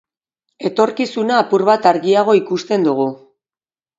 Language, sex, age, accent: Basque, female, 40-49, Mendebalekoa (Araba, Bizkaia, Gipuzkoako mendebaleko herri batzuk)